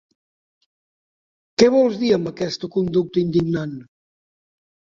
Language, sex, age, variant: Catalan, male, 60-69, Septentrional